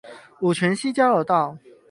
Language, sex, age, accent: Chinese, male, 30-39, 出生地：桃園市